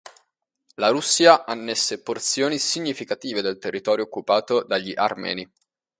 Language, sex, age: Italian, male, 19-29